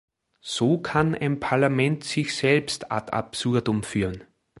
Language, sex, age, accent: German, male, 40-49, Österreichisches Deutsch